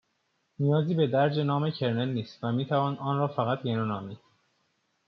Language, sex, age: Persian, male, 19-29